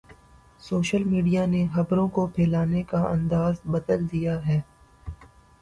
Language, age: Urdu, 19-29